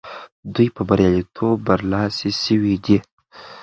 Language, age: Pashto, 19-29